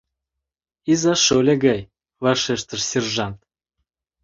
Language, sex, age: Mari, male, 30-39